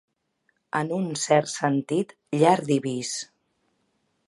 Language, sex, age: Catalan, female, 40-49